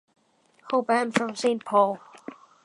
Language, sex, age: English, male, under 19